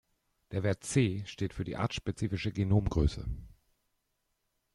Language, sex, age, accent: German, male, 30-39, Deutschland Deutsch